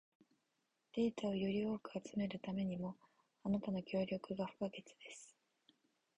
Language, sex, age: Japanese, female, 19-29